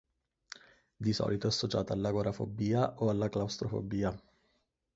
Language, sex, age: Italian, male, 19-29